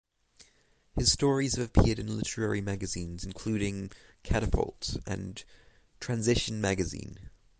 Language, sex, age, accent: English, male, 19-29, England English; New Zealand English